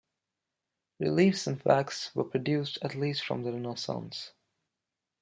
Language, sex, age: English, male, under 19